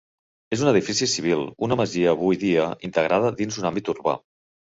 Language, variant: Catalan, Central